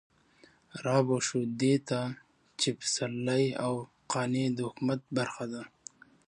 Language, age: Pashto, 19-29